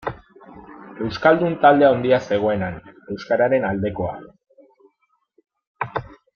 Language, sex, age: Basque, male, 30-39